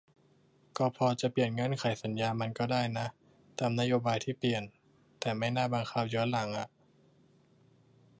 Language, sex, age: Thai, male, under 19